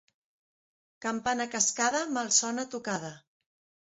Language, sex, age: Catalan, female, 40-49